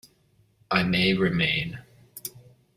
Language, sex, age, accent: English, male, 19-29, United States English